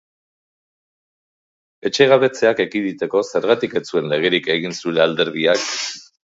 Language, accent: Basque, Erdialdekoa edo Nafarra (Gipuzkoa, Nafarroa)